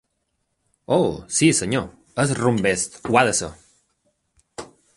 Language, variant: Catalan, Balear